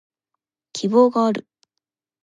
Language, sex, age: Japanese, female, under 19